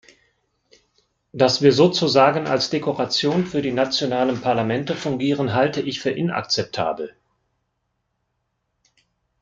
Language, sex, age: German, male, 50-59